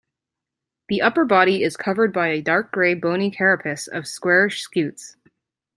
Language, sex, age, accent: English, female, 19-29, United States English